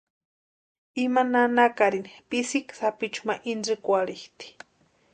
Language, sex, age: Western Highland Purepecha, female, 19-29